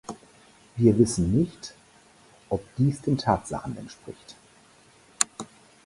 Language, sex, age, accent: German, male, 60-69, Deutschland Deutsch